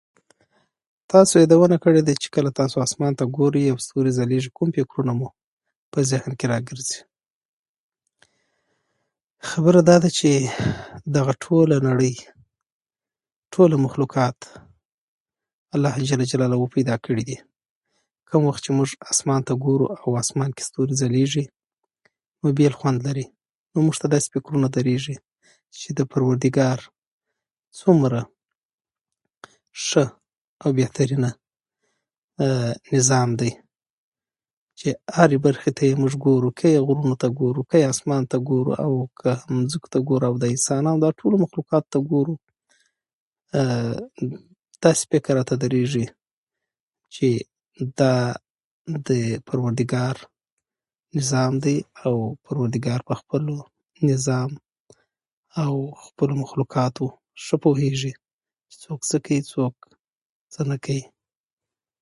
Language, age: Pashto, 30-39